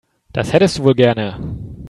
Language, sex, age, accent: German, male, 19-29, Deutschland Deutsch